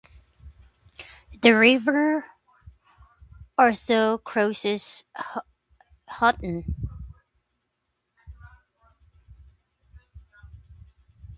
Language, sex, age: English, female, 40-49